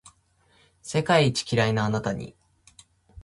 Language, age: Japanese, 19-29